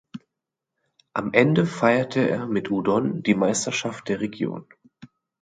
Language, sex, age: German, male, 30-39